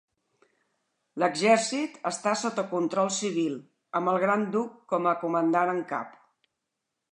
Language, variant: Catalan, Central